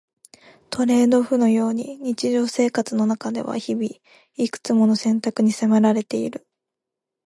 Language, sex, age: Japanese, female, 19-29